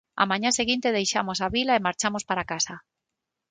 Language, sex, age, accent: Galician, female, 40-49, Normativo (estándar); Neofalante